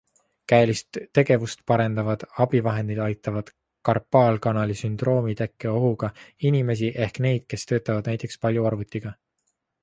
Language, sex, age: Estonian, male, 19-29